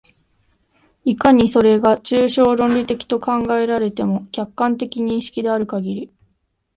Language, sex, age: Japanese, female, 19-29